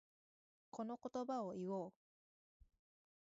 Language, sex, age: Japanese, female, 19-29